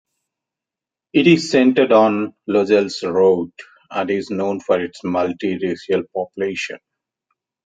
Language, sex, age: English, male, 30-39